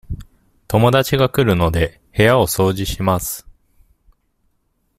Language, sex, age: Japanese, male, 19-29